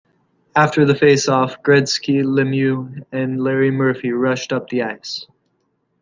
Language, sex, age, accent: English, male, 19-29, United States English